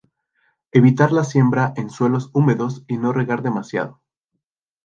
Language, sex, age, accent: Spanish, male, 19-29, México